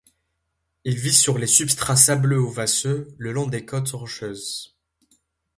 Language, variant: French, Français de métropole